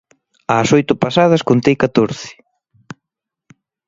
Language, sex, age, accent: Galician, male, 30-39, Normativo (estándar)